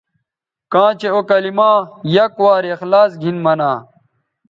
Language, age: Bateri, 19-29